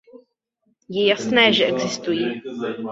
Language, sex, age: Czech, male, 19-29